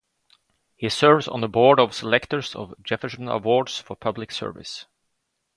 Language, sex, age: English, male, 30-39